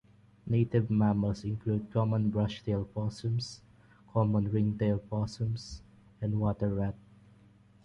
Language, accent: English, Filipino